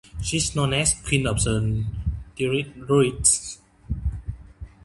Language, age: English, 19-29